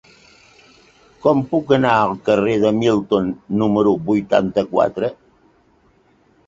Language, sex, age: Catalan, male, 70-79